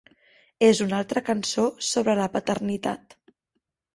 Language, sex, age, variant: Catalan, female, 30-39, Central